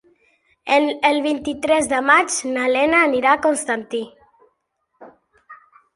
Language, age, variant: Catalan, under 19, Central